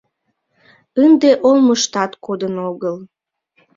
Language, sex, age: Mari, female, 19-29